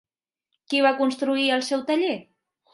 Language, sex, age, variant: Catalan, female, 19-29, Central